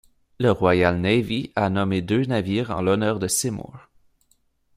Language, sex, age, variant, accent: French, male, 19-29, Français d'Amérique du Nord, Français du Canada